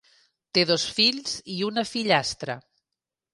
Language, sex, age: Catalan, female, 50-59